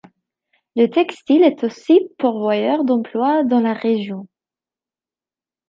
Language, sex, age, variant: French, female, 19-29, Français de métropole